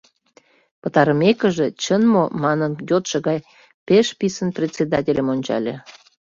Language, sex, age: Mari, female, 40-49